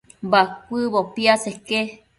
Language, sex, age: Matsés, female, 30-39